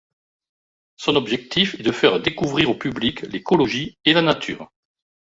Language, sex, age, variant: French, male, 60-69, Français de métropole